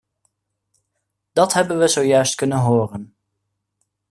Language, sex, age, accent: Dutch, male, 19-29, Nederlands Nederlands